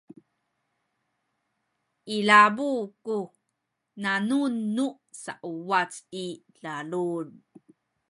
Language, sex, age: Sakizaya, female, 30-39